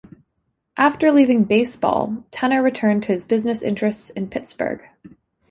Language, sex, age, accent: English, female, 19-29, Canadian English